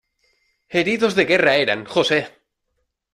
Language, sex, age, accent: Spanish, male, 19-29, España: Centro-Sur peninsular (Madrid, Toledo, Castilla-La Mancha)